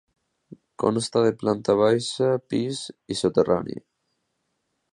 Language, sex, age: Catalan, male, under 19